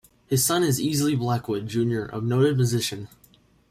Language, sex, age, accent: English, male, under 19, United States English